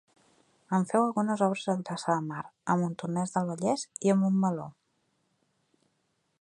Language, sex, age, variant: Catalan, female, 30-39, Central